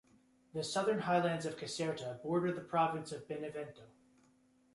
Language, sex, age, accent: English, male, 19-29, United States English